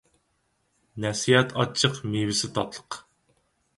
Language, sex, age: Uyghur, male, 30-39